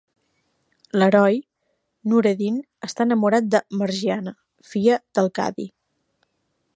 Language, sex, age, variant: Catalan, female, 30-39, Central